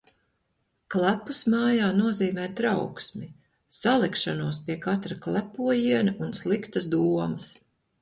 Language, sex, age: Latvian, female, 50-59